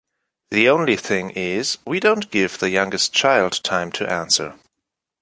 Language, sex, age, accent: English, male, 19-29, United States English